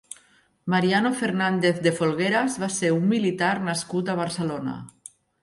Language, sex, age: Catalan, female, 50-59